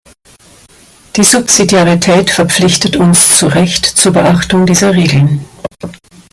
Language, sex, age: German, female, 50-59